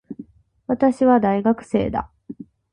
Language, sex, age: Japanese, female, 19-29